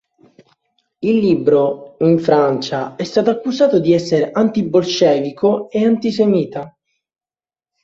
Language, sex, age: Italian, male, 19-29